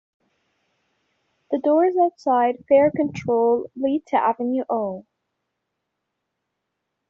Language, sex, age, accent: English, female, 19-29, United States English